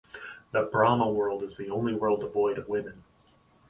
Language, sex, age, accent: English, male, 30-39, Canadian English